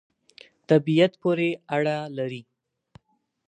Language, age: Pashto, under 19